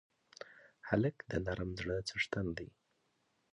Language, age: Pashto, 19-29